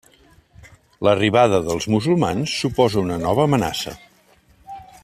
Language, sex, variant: Catalan, male, Central